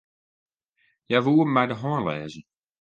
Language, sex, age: Western Frisian, male, 19-29